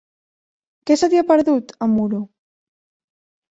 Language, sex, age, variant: Catalan, female, under 19, Central